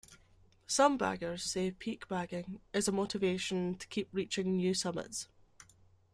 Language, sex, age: English, female, 30-39